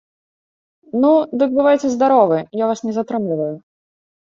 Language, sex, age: Belarusian, female, 19-29